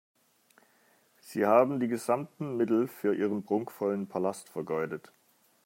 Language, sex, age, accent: German, male, 40-49, Deutschland Deutsch